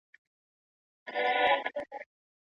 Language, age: Pashto, 30-39